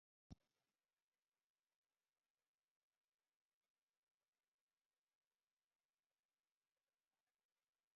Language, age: Indonesian, 30-39